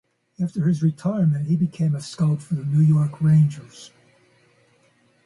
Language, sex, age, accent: English, male, 70-79, United States English